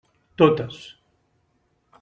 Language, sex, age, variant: Catalan, male, 60-69, Central